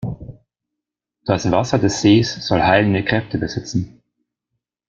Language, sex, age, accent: German, male, 30-39, Deutschland Deutsch